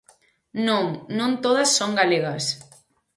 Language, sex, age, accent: Galician, female, 19-29, Normativo (estándar)